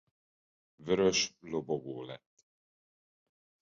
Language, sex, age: Hungarian, male, 40-49